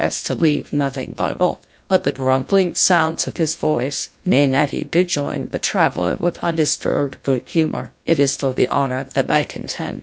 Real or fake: fake